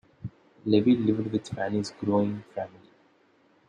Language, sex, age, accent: English, male, 19-29, India and South Asia (India, Pakistan, Sri Lanka)